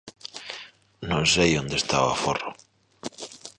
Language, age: Galician, 30-39